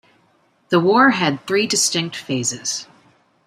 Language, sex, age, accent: English, female, 40-49, United States English